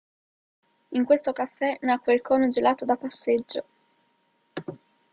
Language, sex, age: Italian, female, under 19